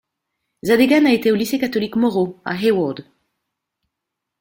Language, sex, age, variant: French, female, 50-59, Français de métropole